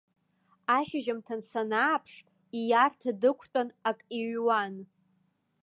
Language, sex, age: Abkhazian, female, 19-29